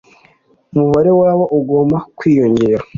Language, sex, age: Kinyarwanda, male, 19-29